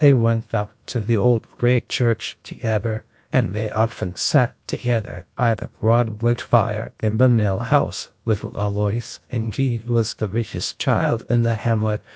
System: TTS, GlowTTS